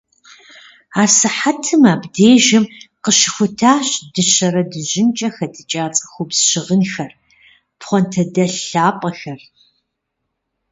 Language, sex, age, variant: Kabardian, female, 50-59, Адыгэбзэ (Къэбэрдей, Кирил, псоми зэдай)